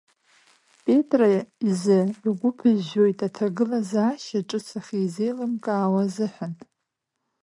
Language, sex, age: Abkhazian, female, 30-39